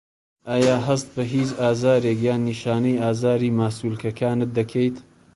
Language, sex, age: Central Kurdish, male, 30-39